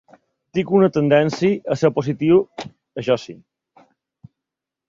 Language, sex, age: Catalan, male, 40-49